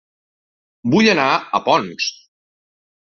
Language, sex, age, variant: Catalan, male, 50-59, Central